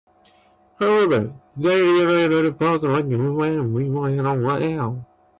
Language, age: English, 19-29